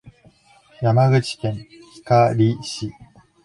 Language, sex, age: Japanese, male, 19-29